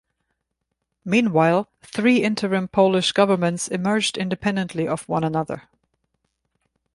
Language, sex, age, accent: English, female, 30-39, United States English